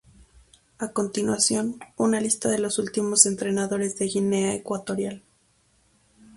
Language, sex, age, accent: Spanish, female, 19-29, México